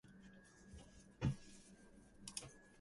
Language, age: English, 19-29